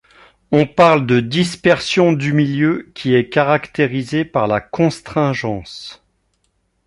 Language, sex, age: French, male, 50-59